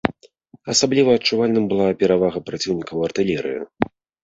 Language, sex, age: Belarusian, male, 30-39